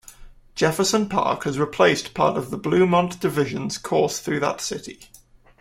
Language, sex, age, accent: English, male, 19-29, England English